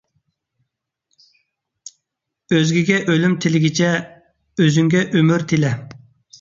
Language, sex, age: Uyghur, male, 30-39